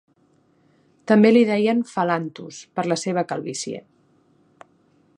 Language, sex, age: Catalan, female, 19-29